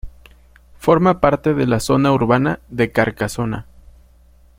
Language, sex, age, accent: Spanish, male, 19-29, México